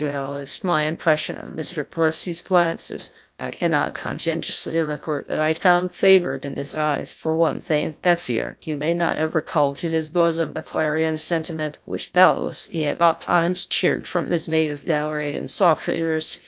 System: TTS, GlowTTS